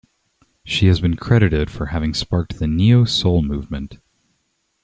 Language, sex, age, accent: English, male, 19-29, United States English